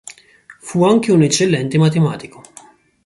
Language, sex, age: Italian, male, 19-29